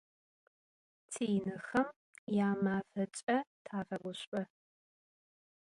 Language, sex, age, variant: Adyghe, female, 19-29, Адыгабзэ (Кирил, пстэумэ зэдыряе)